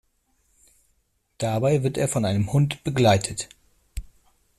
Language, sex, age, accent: German, male, 40-49, Deutschland Deutsch